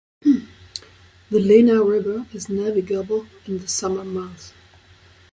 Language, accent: English, United States English